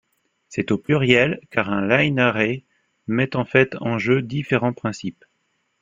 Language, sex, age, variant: French, male, 30-39, Français de métropole